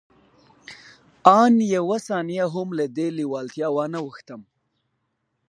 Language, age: Pashto, 19-29